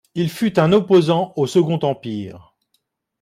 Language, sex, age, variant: French, male, 50-59, Français de métropole